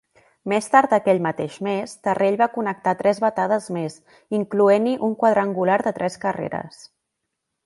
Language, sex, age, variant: Catalan, female, 19-29, Central